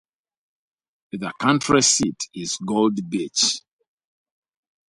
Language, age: English, 40-49